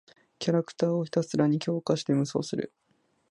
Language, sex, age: Japanese, female, 90+